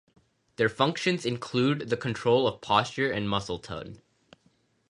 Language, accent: English, India and South Asia (India, Pakistan, Sri Lanka)